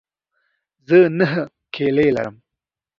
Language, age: Pashto, under 19